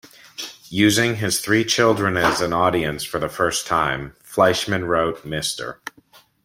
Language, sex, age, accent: English, male, 40-49, United States English